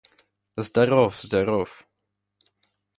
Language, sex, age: Russian, male, under 19